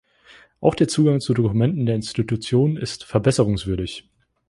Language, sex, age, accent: German, male, 19-29, Deutschland Deutsch